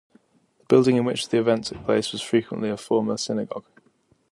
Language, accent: English, British English